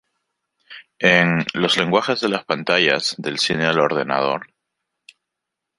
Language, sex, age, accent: Spanish, male, 19-29, Andino-Pacífico: Colombia, Perú, Ecuador, oeste de Bolivia y Venezuela andina